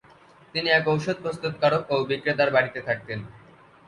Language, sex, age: Bengali, male, under 19